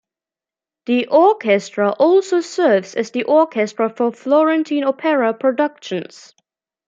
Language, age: English, 19-29